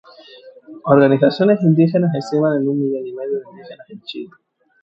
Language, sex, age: Spanish, male, 19-29